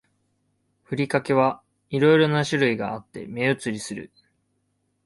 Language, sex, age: Japanese, male, 19-29